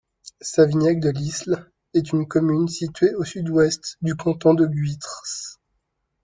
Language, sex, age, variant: French, male, 19-29, Français de métropole